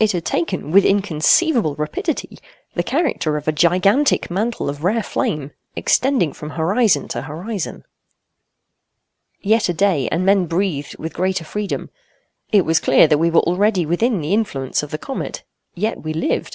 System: none